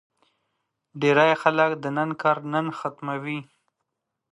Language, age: Pashto, 30-39